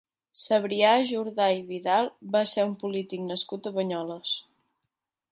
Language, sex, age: Catalan, female, 19-29